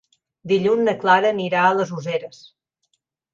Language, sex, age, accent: Catalan, female, 40-49, mallorquí